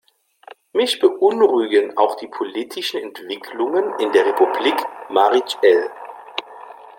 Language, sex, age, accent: German, male, 30-39, Deutschland Deutsch